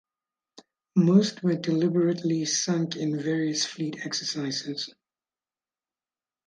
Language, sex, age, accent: English, male, 19-29, England English